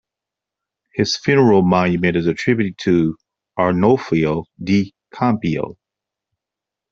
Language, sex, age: English, male, 60-69